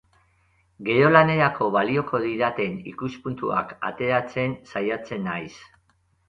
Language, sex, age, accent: Basque, male, 50-59, Mendebalekoa (Araba, Bizkaia, Gipuzkoako mendebaleko herri batzuk)